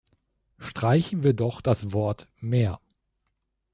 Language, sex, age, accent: German, male, 40-49, Deutschland Deutsch